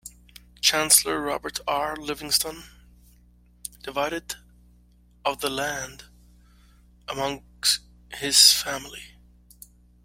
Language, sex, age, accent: English, male, 30-39, United States English